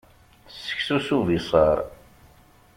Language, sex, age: Kabyle, male, 40-49